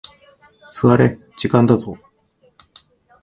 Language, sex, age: Japanese, male, 40-49